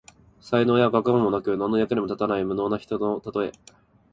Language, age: Japanese, 19-29